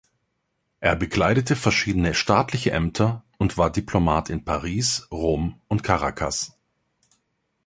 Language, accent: German, Deutschland Deutsch